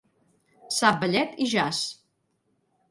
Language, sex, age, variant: Catalan, female, 40-49, Central